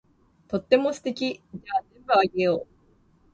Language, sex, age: Japanese, female, 19-29